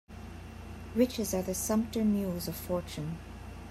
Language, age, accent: English, 19-29, United States English